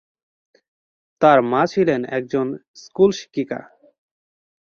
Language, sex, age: Bengali, male, 19-29